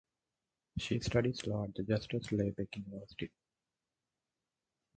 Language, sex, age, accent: English, male, 19-29, India and South Asia (India, Pakistan, Sri Lanka)